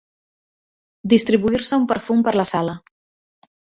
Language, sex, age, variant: Catalan, female, 30-39, Central